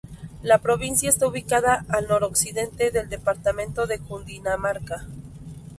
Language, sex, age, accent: Spanish, female, 30-39, México